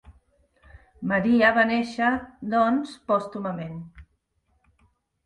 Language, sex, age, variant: Catalan, female, 50-59, Central